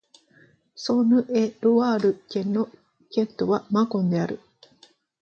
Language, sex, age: Japanese, female, 19-29